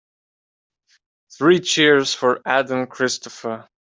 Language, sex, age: English, male, 19-29